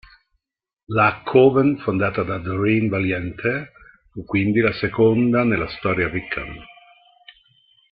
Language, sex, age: Italian, male, 60-69